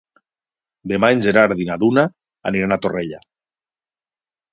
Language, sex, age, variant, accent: Catalan, male, 40-49, Valencià septentrional, valencià